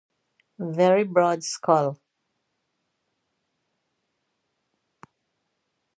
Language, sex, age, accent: English, female, 50-59, England English